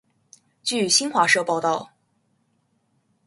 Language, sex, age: Chinese, female, 19-29